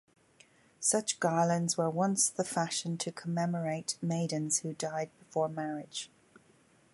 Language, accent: English, Irish English